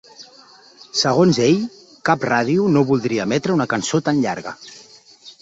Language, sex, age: Catalan, male, 30-39